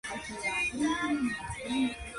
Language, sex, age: English, male, 19-29